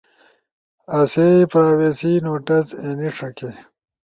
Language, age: Ushojo, 19-29